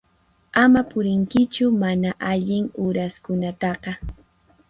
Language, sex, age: Puno Quechua, female, 19-29